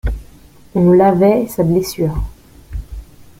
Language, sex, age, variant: French, female, 19-29, Français de métropole